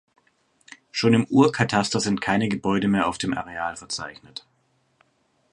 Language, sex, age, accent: German, male, 19-29, Deutschland Deutsch; Süddeutsch